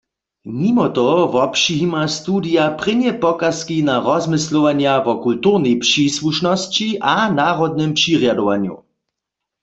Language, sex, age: Upper Sorbian, male, 40-49